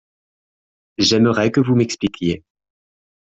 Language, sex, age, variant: French, male, 19-29, Français de métropole